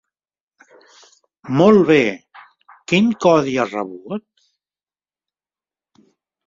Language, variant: Catalan, Central